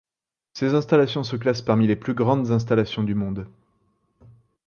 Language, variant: French, Français de métropole